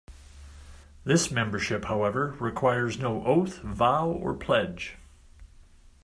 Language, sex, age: English, male, 60-69